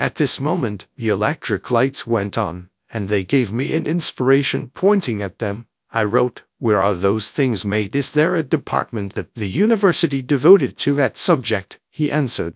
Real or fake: fake